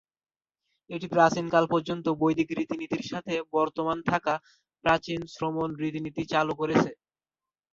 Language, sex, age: Bengali, male, under 19